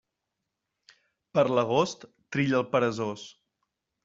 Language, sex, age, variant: Catalan, male, 19-29, Central